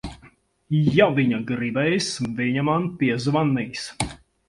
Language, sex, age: Latvian, male, 50-59